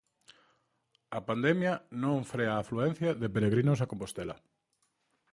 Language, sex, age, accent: Galician, male, 30-39, Oriental (común en zona oriental)